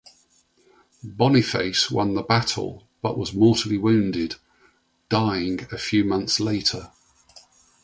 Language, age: English, 60-69